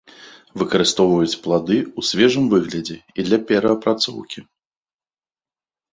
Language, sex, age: Belarusian, male, 30-39